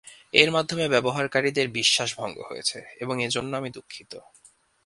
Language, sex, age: Bengali, male, 19-29